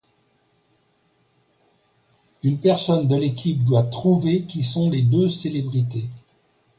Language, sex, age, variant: French, male, 60-69, Français de métropole